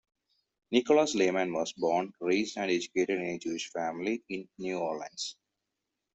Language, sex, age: English, male, 30-39